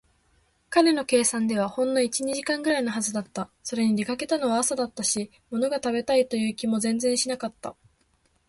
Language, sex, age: Japanese, female, 19-29